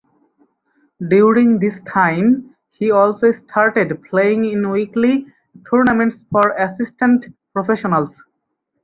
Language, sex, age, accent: English, male, 19-29, England English